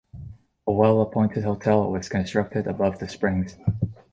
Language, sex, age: English, male, 19-29